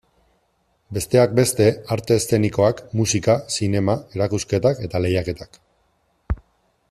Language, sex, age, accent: Basque, male, 19-29, Mendebalekoa (Araba, Bizkaia, Gipuzkoako mendebaleko herri batzuk)